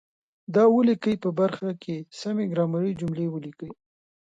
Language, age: Pashto, 19-29